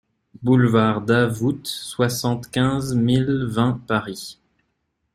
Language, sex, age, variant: French, male, 19-29, Français de métropole